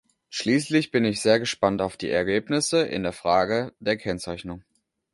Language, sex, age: German, male, 19-29